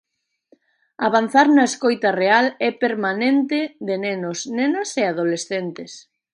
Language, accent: Galician, Atlántico (seseo e gheada)